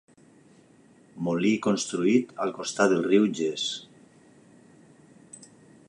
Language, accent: Catalan, valencià; estàndard